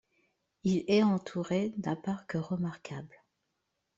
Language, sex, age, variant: French, female, 30-39, Français de métropole